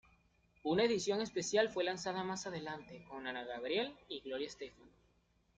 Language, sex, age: Spanish, male, 19-29